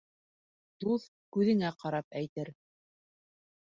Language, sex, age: Bashkir, female, 30-39